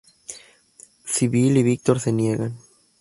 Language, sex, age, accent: Spanish, male, 19-29, México